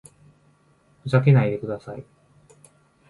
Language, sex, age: Japanese, male, 19-29